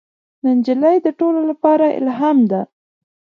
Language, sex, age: Pashto, female, 19-29